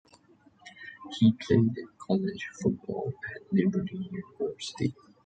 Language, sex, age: English, male, 19-29